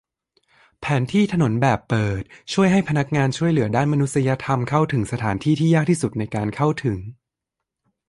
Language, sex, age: Thai, male, 30-39